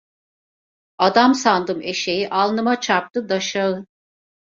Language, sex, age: Turkish, female, 50-59